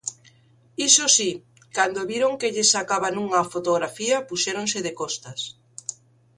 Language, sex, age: Galician, female, 50-59